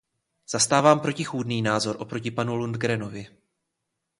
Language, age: Czech, 19-29